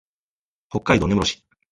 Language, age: Japanese, 40-49